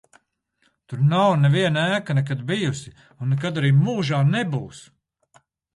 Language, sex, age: Latvian, male, 40-49